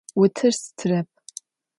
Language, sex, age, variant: Adyghe, female, 19-29, Адыгабзэ (Кирил, пстэумэ зэдыряе)